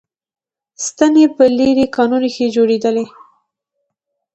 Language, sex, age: Pashto, female, under 19